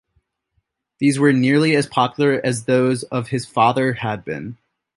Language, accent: English, United States English